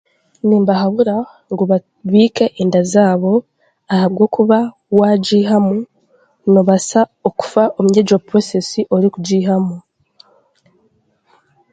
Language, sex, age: Chiga, female, 19-29